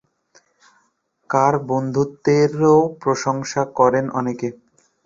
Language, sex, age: Bengali, male, 19-29